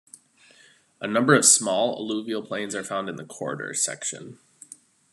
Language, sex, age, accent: English, male, 30-39, United States English